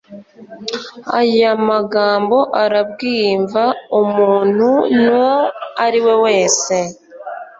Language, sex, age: Kinyarwanda, female, 19-29